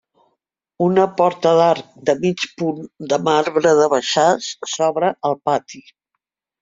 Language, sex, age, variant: Catalan, female, 60-69, Central